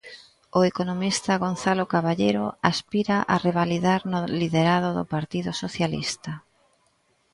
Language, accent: Galician, Central (gheada)